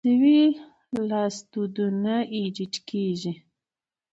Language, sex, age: Pashto, female, 30-39